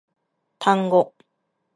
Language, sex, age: Japanese, female, 30-39